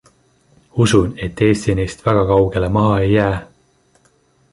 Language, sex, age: Estonian, male, 30-39